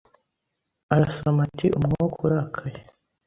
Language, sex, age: Kinyarwanda, male, under 19